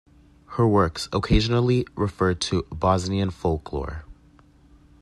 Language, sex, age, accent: English, male, 19-29, United States English